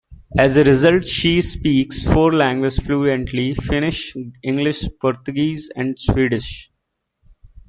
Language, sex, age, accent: English, male, 19-29, United States English